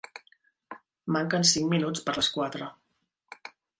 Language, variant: Catalan, Central